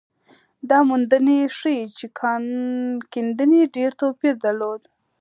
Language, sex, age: Pashto, female, 19-29